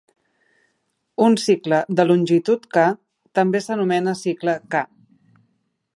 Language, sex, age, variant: Catalan, female, 30-39, Central